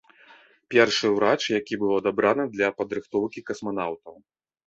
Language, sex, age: Belarusian, male, 30-39